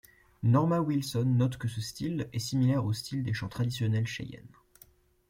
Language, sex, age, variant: French, male, 19-29, Français de métropole